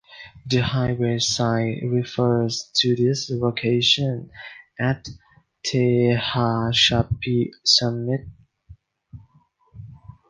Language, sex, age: English, male, 19-29